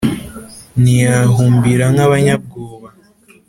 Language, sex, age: Kinyarwanda, male, 19-29